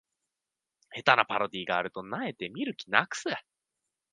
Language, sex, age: Japanese, male, 19-29